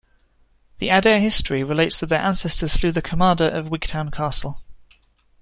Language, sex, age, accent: English, male, 30-39, England English